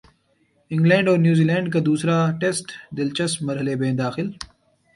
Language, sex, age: Urdu, male, 19-29